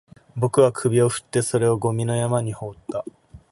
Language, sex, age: Japanese, male, 19-29